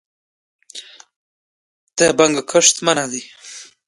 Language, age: Pashto, 19-29